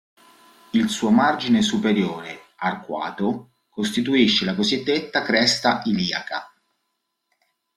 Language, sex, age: Italian, male, 40-49